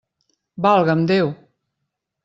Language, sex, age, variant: Catalan, female, 50-59, Central